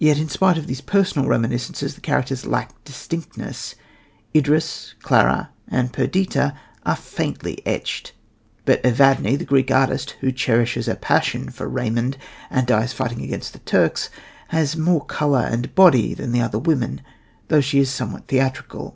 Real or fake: real